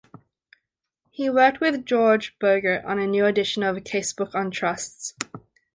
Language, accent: English, Australian English